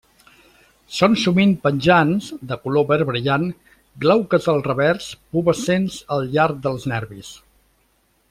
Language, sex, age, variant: Catalan, male, 60-69, Central